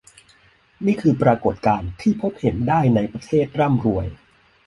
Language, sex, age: Thai, male, 40-49